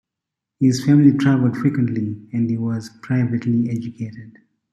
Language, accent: English, Southern African (South Africa, Zimbabwe, Namibia)